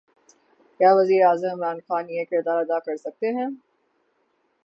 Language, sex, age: Urdu, female, 19-29